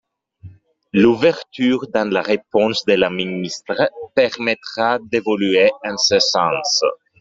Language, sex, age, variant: French, male, 30-39, Français de métropole